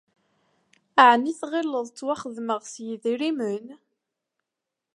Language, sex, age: Kabyle, female, 19-29